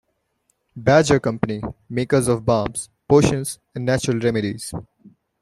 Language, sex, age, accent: English, male, 19-29, India and South Asia (India, Pakistan, Sri Lanka)